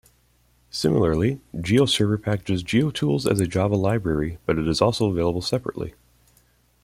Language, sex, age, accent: English, male, 19-29, United States English